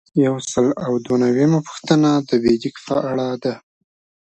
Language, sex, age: Pashto, male, 19-29